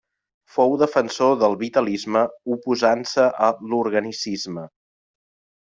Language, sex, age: Catalan, male, 40-49